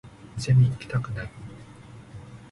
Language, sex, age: Japanese, male, 19-29